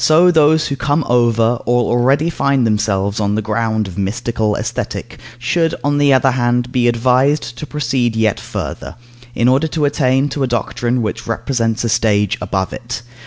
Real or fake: real